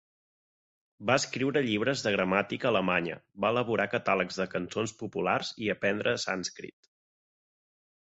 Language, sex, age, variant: Catalan, male, 30-39, Central